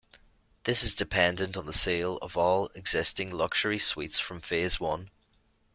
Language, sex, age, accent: English, male, 30-39, Irish English